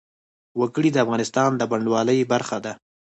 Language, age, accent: Pashto, 19-29, پکتیا ولایت، احمدزی